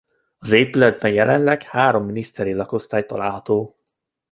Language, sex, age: Hungarian, male, 19-29